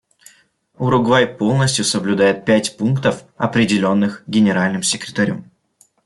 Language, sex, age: Russian, male, 19-29